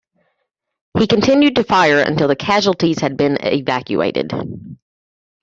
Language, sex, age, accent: English, female, 30-39, United States English